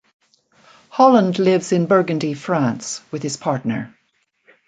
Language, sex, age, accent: English, female, 60-69, Canadian English